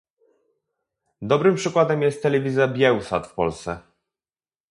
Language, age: Polish, 19-29